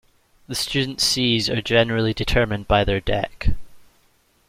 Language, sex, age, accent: English, male, under 19, Scottish English